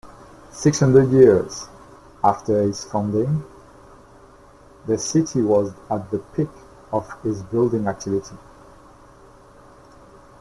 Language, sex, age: English, male, 19-29